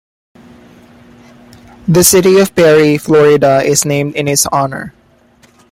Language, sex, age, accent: English, male, 19-29, Filipino